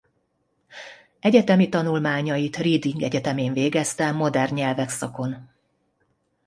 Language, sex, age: Hungarian, female, 50-59